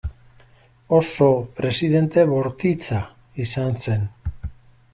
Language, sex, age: Basque, male, 60-69